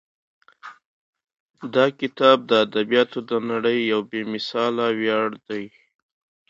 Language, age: Pashto, 30-39